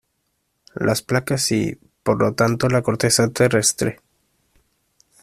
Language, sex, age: Spanish, male, 19-29